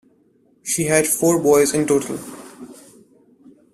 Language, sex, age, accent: English, male, 19-29, India and South Asia (India, Pakistan, Sri Lanka)